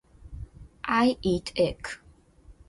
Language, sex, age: Japanese, female, 19-29